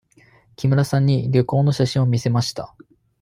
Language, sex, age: Japanese, male, 30-39